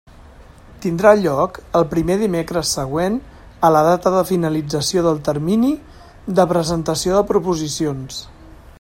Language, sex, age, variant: Catalan, male, 40-49, Central